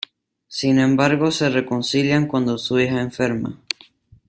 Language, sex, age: Spanish, male, under 19